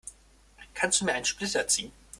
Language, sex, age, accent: German, male, 19-29, Deutschland Deutsch